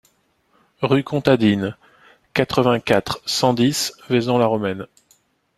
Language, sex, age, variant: French, male, 40-49, Français de métropole